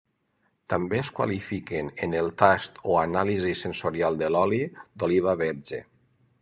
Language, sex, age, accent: Catalan, male, 50-59, valencià